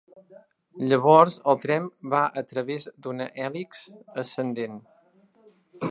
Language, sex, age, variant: Catalan, male, 40-49, Central